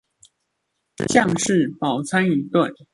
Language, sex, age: Chinese, male, under 19